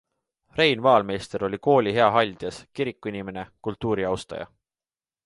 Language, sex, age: Estonian, male, 19-29